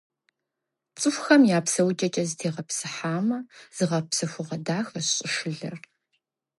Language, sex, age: Kabardian, female, 40-49